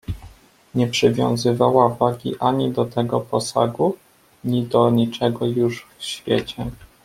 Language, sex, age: Polish, male, 19-29